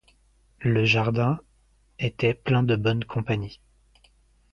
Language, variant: French, Français de métropole